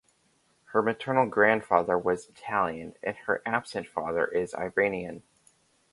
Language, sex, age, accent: English, male, under 19, United States English